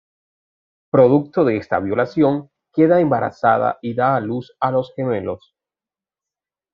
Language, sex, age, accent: Spanish, male, 30-39, Caribe: Cuba, Venezuela, Puerto Rico, República Dominicana, Panamá, Colombia caribeña, México caribeño, Costa del golfo de México